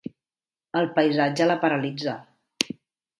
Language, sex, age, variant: Catalan, female, 40-49, Central